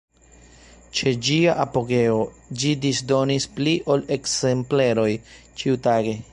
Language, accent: Esperanto, Internacia